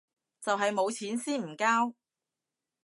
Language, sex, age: Cantonese, female, 30-39